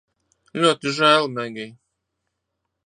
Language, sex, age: Latvian, male, 30-39